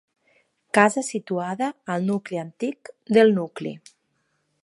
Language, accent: Catalan, Lleidatà